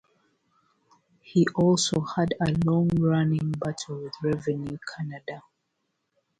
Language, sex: English, female